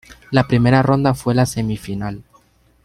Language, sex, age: Spanish, male, 19-29